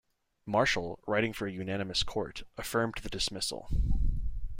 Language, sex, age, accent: English, male, 19-29, United States English